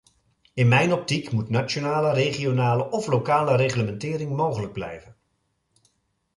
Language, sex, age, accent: Dutch, male, 50-59, Nederlands Nederlands